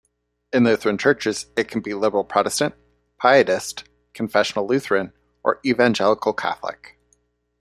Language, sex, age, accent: English, male, 30-39, United States English